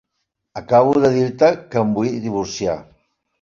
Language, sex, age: Catalan, male, 60-69